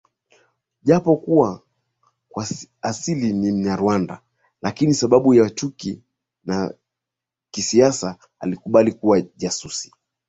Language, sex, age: Swahili, male, 30-39